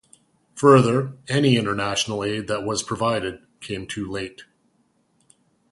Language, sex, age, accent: English, male, 40-49, Canadian English